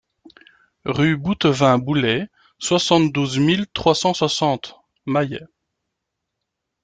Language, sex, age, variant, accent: French, male, 30-39, Français d'Europe, Français de Belgique